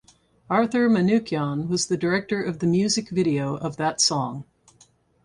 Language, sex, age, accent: English, female, 60-69, United States English